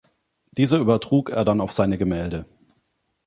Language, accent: German, Deutschland Deutsch